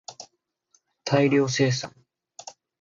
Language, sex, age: Japanese, male, 19-29